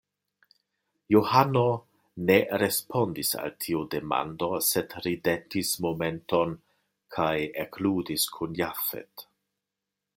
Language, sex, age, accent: Esperanto, male, 50-59, Internacia